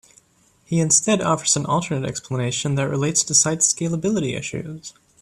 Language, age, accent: English, 19-29, United States English